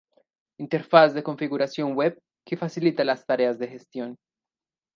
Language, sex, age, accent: Spanish, male, 19-29, Andino-Pacífico: Colombia, Perú, Ecuador, oeste de Bolivia y Venezuela andina